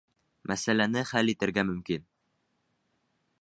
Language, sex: Bashkir, male